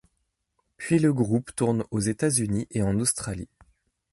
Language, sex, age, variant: French, male, 30-39, Français de métropole